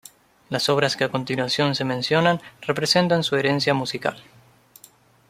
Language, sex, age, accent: Spanish, male, 19-29, Rioplatense: Argentina, Uruguay, este de Bolivia, Paraguay